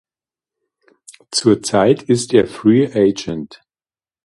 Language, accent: German, Deutschland Deutsch